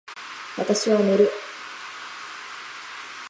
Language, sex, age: Japanese, female, 19-29